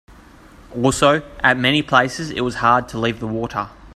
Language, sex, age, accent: English, male, 19-29, Australian English